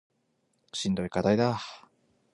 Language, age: Japanese, 19-29